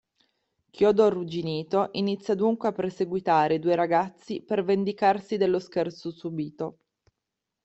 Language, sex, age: Italian, female, 30-39